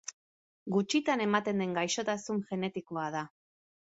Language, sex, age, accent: Basque, female, 40-49, Mendebalekoa (Araba, Bizkaia, Gipuzkoako mendebaleko herri batzuk)